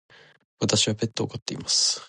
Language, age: Japanese, 19-29